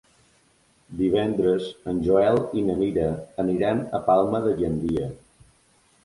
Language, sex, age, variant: Catalan, male, 30-39, Balear